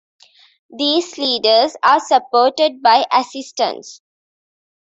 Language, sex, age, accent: English, female, 19-29, India and South Asia (India, Pakistan, Sri Lanka)